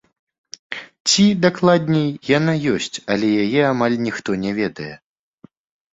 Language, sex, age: Belarusian, male, 19-29